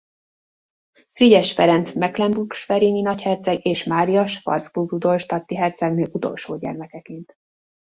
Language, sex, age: Hungarian, female, 40-49